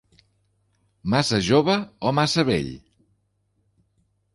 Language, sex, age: Catalan, male, 40-49